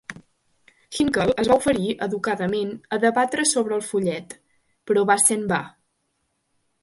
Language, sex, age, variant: Catalan, female, under 19, Central